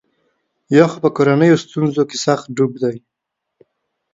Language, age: Pashto, 19-29